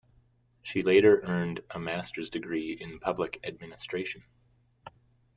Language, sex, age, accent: English, male, 30-39, Canadian English